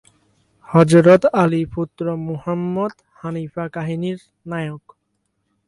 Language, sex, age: Bengali, male, 19-29